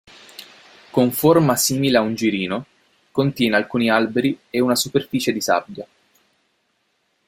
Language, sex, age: Italian, male, 19-29